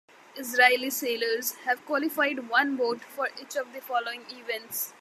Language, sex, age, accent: English, female, 19-29, India and South Asia (India, Pakistan, Sri Lanka)